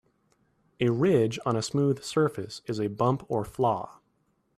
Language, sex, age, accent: English, male, 30-39, United States English